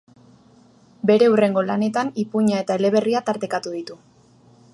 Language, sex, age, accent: Basque, female, under 19, Erdialdekoa edo Nafarra (Gipuzkoa, Nafarroa)